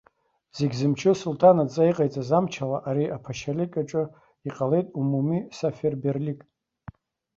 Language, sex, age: Abkhazian, male, 40-49